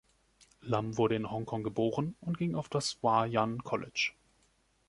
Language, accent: German, Deutschland Deutsch